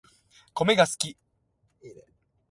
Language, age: Japanese, 19-29